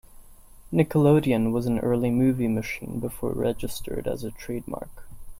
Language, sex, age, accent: English, male, 19-29, United States English